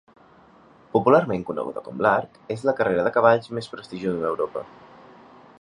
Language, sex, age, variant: Catalan, male, 19-29, Central